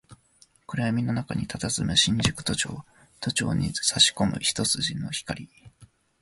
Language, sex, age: Japanese, male, 19-29